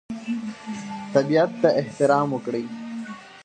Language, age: Pashto, 19-29